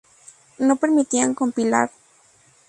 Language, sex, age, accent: Spanish, female, under 19, México